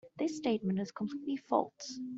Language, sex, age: English, female, 19-29